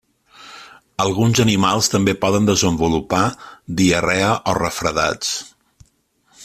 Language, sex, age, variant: Catalan, male, 50-59, Central